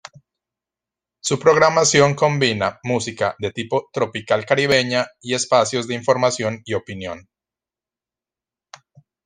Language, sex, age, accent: Spanish, male, 40-49, Andino-Pacífico: Colombia, Perú, Ecuador, oeste de Bolivia y Venezuela andina